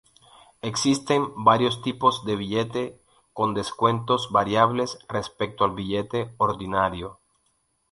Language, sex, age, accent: Spanish, male, 19-29, Andino-Pacífico: Colombia, Perú, Ecuador, oeste de Bolivia y Venezuela andina